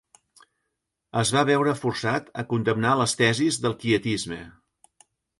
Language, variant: Catalan, Central